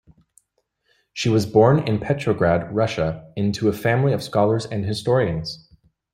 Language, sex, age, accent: English, male, 19-29, United States English